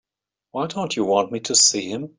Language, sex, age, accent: English, male, 50-59, United States English